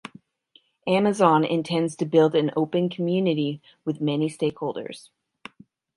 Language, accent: English, United States English; Canadian English